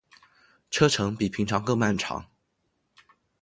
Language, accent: Chinese, 出生地：浙江省